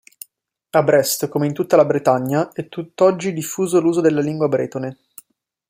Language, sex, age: Italian, male, 19-29